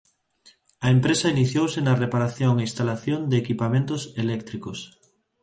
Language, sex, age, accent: Galician, male, 19-29, Neofalante